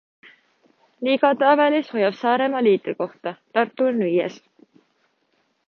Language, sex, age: Estonian, female, 19-29